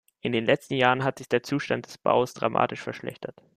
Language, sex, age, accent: German, male, 19-29, Deutschland Deutsch